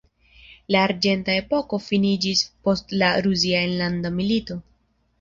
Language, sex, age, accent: Esperanto, female, 19-29, Internacia